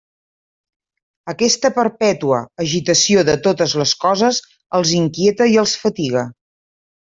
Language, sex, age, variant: Catalan, female, 50-59, Central